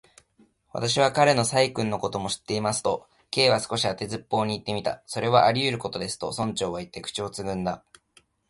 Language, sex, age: Japanese, male, 19-29